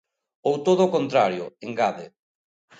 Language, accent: Galician, Oriental (común en zona oriental)